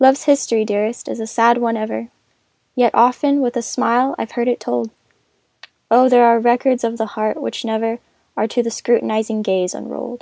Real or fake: real